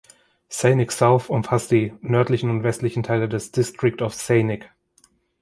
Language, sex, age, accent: German, male, 19-29, Deutschland Deutsch